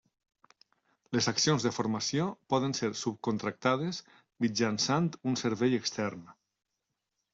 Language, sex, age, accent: Catalan, male, 50-59, valencià